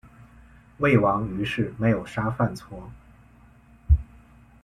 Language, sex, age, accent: Chinese, male, 19-29, 出生地：河北省